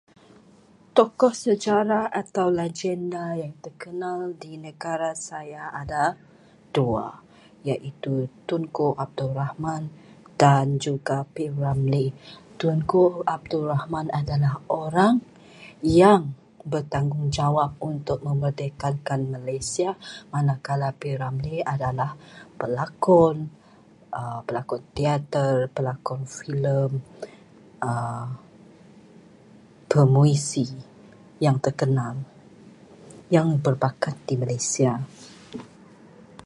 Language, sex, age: Malay, female, 40-49